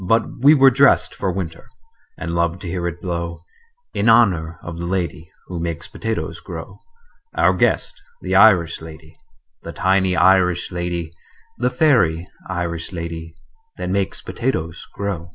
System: none